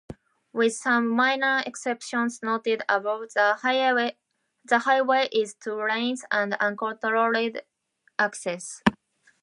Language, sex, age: English, female, 19-29